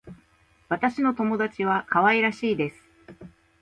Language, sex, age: Japanese, female, 30-39